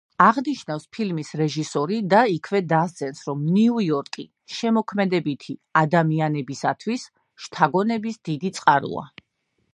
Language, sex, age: Georgian, female, 30-39